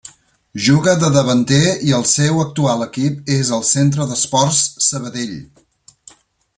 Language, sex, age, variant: Catalan, male, 50-59, Central